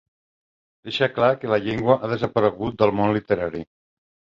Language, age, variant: Catalan, 60-69, Central